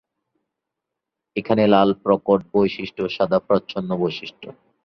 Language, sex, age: Bengali, male, 19-29